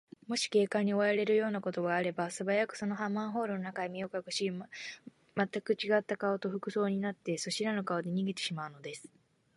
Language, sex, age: Japanese, female, 19-29